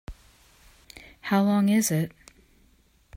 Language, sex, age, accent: English, female, 60-69, United States English